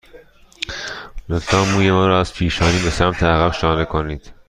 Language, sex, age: Persian, male, 30-39